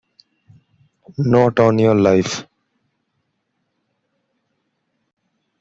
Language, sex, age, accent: English, male, 19-29, India and South Asia (India, Pakistan, Sri Lanka)